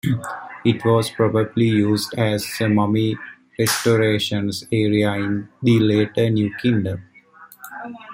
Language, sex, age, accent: English, male, 19-29, United States English